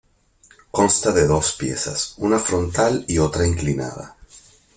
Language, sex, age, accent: Spanish, male, 40-49, Caribe: Cuba, Venezuela, Puerto Rico, República Dominicana, Panamá, Colombia caribeña, México caribeño, Costa del golfo de México